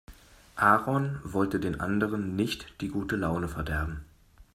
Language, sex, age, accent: German, male, 40-49, Deutschland Deutsch